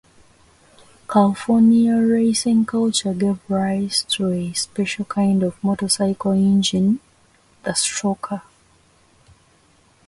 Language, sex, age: English, female, 30-39